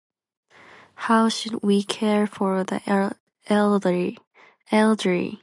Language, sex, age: English, female, under 19